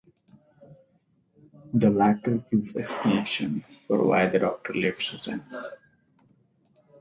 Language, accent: English, India and South Asia (India, Pakistan, Sri Lanka)